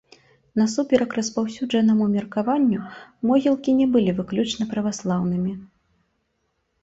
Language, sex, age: Belarusian, female, 19-29